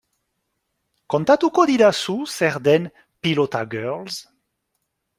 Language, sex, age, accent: Basque, male, 40-49, Nafar-lapurtarra edo Zuberotarra (Lapurdi, Nafarroa Beherea, Zuberoa)